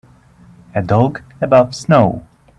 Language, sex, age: English, male, 19-29